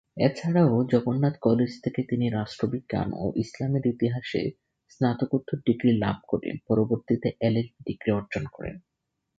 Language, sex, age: Bengali, male, 19-29